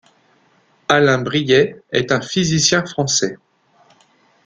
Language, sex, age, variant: French, male, 40-49, Français de métropole